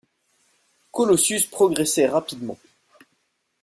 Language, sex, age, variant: French, male, 19-29, Français de métropole